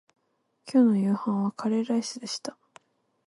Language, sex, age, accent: Japanese, female, 19-29, 関西弁